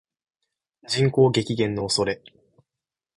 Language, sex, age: Japanese, male, 19-29